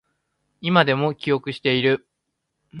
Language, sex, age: Japanese, male, 19-29